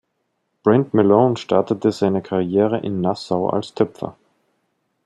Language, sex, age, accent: German, male, 19-29, Österreichisches Deutsch